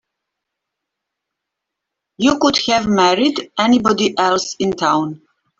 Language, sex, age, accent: English, female, 50-59, Australian English